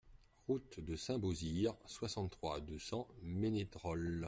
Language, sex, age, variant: French, male, 40-49, Français de métropole